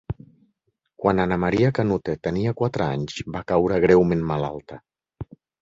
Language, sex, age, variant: Catalan, male, 40-49, Central